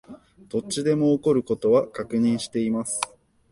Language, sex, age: Japanese, male, 19-29